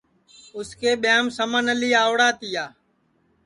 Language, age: Sansi, 19-29